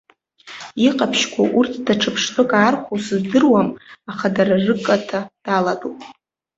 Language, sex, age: Abkhazian, female, 19-29